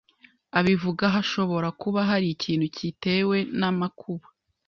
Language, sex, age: Kinyarwanda, female, 19-29